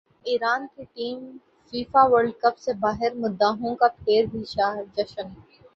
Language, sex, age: Urdu, female, 19-29